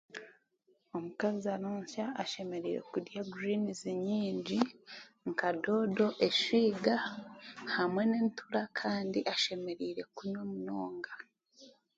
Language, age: Chiga, 19-29